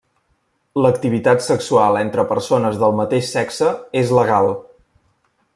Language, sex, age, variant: Catalan, male, 19-29, Central